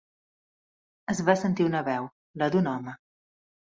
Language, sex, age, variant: Catalan, female, 40-49, Central